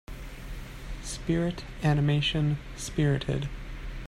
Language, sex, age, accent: English, male, 30-39, United States English